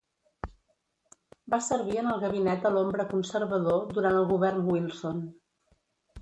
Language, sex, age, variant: Catalan, female, 50-59, Central